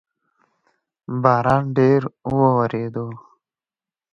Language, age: Pashto, 19-29